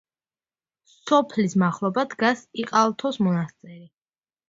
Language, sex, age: Georgian, female, under 19